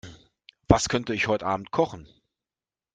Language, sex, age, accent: German, male, 40-49, Deutschland Deutsch